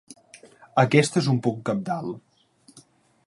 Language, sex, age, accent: Catalan, male, 19-29, balear; valencià